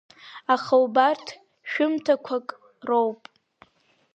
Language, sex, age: Abkhazian, female, under 19